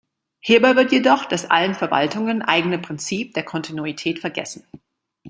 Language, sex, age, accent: German, female, 40-49, Deutschland Deutsch